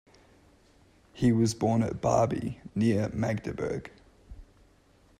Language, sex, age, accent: English, male, 19-29, Australian English